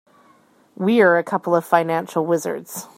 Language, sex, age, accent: English, female, 30-39, Canadian English